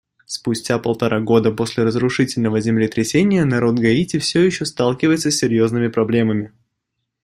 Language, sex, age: Russian, male, 19-29